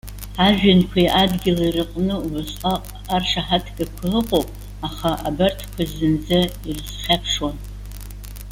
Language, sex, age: Abkhazian, female, 70-79